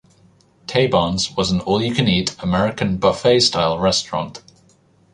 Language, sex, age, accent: English, male, 19-29, England English